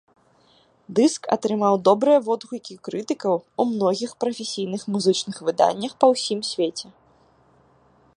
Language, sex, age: Belarusian, female, 30-39